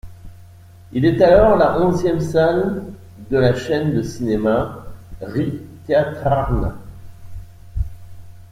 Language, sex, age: French, male, 50-59